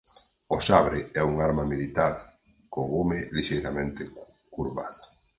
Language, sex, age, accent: Galician, male, 40-49, Oriental (común en zona oriental)